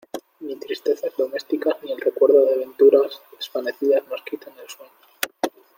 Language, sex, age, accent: Spanish, male, 19-29, España: Norte peninsular (Asturias, Castilla y León, Cantabria, País Vasco, Navarra, Aragón, La Rioja, Guadalajara, Cuenca)